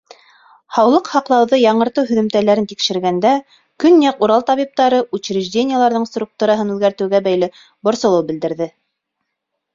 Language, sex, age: Bashkir, female, 19-29